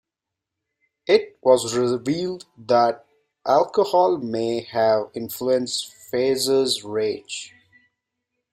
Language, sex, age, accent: English, male, 19-29, India and South Asia (India, Pakistan, Sri Lanka)